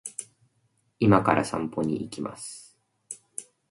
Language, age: Japanese, 19-29